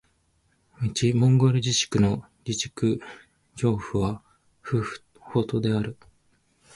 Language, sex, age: Japanese, male, 19-29